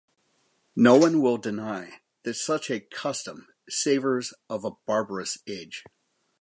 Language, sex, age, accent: English, male, 50-59, United States English